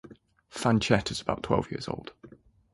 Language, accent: English, England English